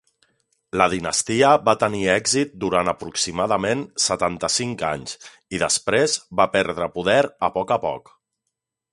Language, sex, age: Catalan, male, 40-49